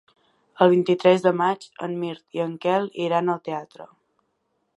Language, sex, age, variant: Catalan, female, 19-29, Central